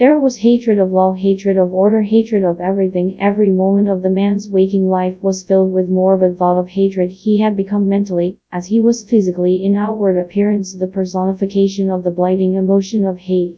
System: TTS, FastPitch